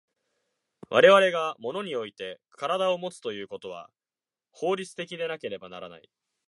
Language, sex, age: Japanese, male, 19-29